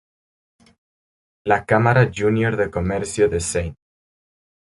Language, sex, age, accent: Spanish, male, under 19, México